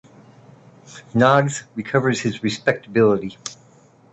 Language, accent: English, United States English